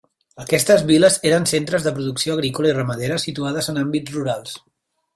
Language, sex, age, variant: Catalan, male, 30-39, Central